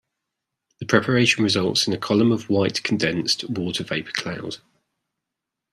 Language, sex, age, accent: English, male, 30-39, England English